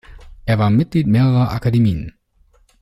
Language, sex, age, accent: German, male, 30-39, Deutschland Deutsch